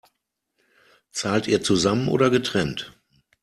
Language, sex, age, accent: German, male, 40-49, Deutschland Deutsch